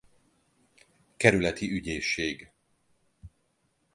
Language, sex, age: Hungarian, male, 40-49